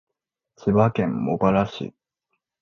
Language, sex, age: Japanese, male, 19-29